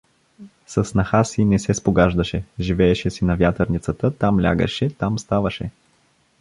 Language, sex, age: Bulgarian, male, 19-29